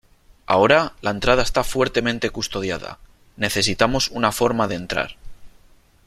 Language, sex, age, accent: Spanish, male, 30-39, España: Norte peninsular (Asturias, Castilla y León, Cantabria, País Vasco, Navarra, Aragón, La Rioja, Guadalajara, Cuenca)